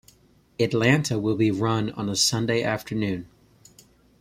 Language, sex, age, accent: English, male, 40-49, United States English